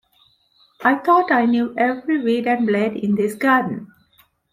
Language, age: English, 50-59